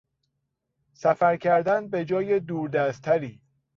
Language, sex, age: Persian, male, 30-39